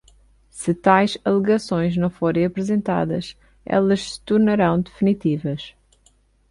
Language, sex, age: Portuguese, female, 30-39